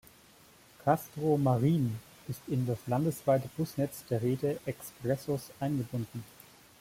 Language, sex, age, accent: German, male, 30-39, Deutschland Deutsch